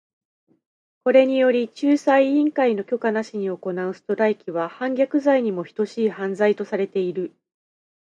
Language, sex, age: Japanese, female, 30-39